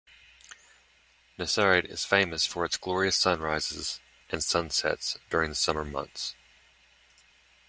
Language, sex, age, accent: English, male, 40-49, United States English